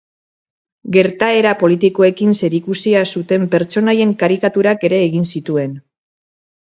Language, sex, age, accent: Basque, female, 40-49, Mendebalekoa (Araba, Bizkaia, Gipuzkoako mendebaleko herri batzuk)